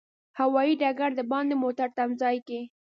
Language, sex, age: Pashto, female, 19-29